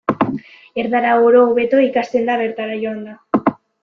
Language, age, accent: Basque, under 19, Mendebalekoa (Araba, Bizkaia, Gipuzkoako mendebaleko herri batzuk)